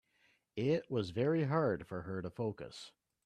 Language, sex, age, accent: English, male, 40-49, Canadian English